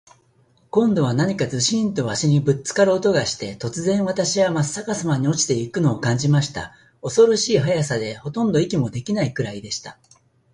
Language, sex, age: Japanese, male, 60-69